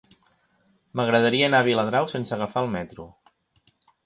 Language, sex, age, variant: Catalan, male, 40-49, Central